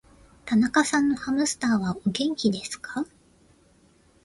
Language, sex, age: Japanese, female, 30-39